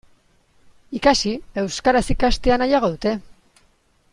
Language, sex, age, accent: Basque, female, 19-29, Mendebalekoa (Araba, Bizkaia, Gipuzkoako mendebaleko herri batzuk)